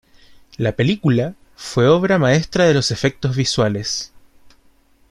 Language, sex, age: Spanish, male, 19-29